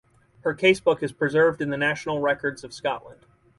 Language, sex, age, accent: English, male, 30-39, United States English